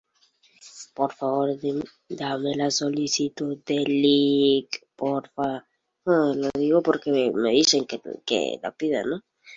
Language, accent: Spanish, Caribe: Cuba, Venezuela, Puerto Rico, República Dominicana, Panamá, Colombia caribeña, México caribeño, Costa del golfo de México